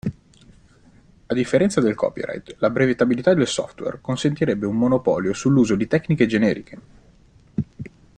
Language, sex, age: Italian, male, 19-29